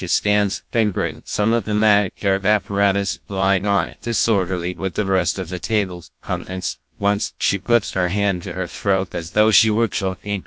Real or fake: fake